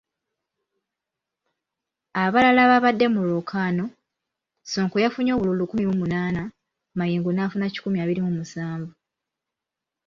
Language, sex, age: Ganda, female, 19-29